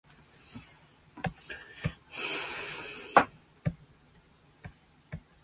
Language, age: Japanese, 19-29